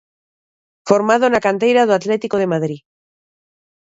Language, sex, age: Galician, female, 30-39